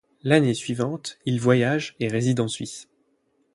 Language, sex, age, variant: French, male, 19-29, Français de métropole